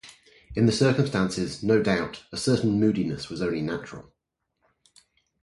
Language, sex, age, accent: English, male, 30-39, England English